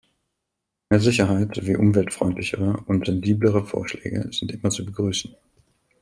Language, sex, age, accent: German, male, 19-29, Deutschland Deutsch